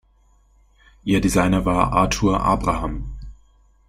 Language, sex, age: German, male, 19-29